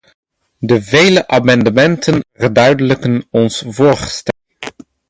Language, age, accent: Dutch, 19-29, Nederlands Nederlands